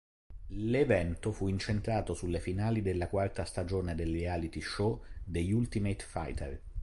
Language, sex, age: Italian, male, 30-39